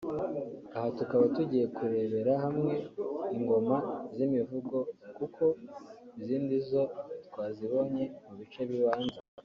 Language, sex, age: Kinyarwanda, male, under 19